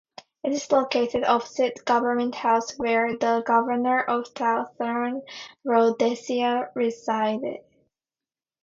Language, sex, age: English, female, 19-29